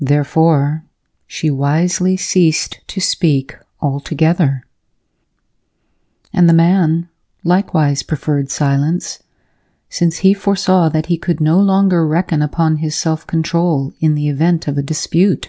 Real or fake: real